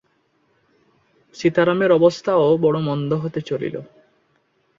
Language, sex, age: Bengali, male, 19-29